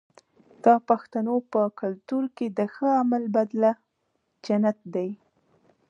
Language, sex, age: Pashto, female, 19-29